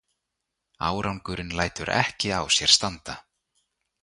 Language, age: Icelandic, 30-39